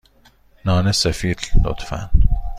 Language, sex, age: Persian, male, 30-39